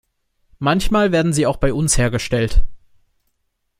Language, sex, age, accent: German, male, 19-29, Deutschland Deutsch